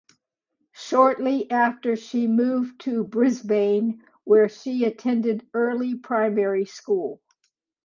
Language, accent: English, United States English